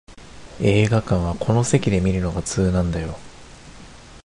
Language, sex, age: Japanese, male, under 19